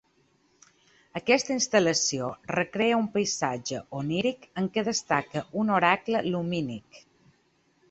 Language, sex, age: Catalan, female, 30-39